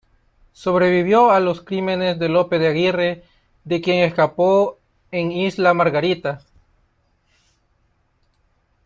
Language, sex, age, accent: Spanish, male, 19-29, América central